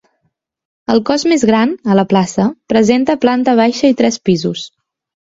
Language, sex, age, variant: Catalan, female, 19-29, Central